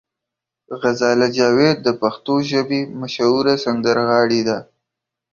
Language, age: Pashto, 19-29